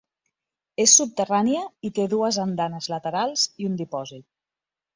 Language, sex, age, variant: Catalan, female, 50-59, Central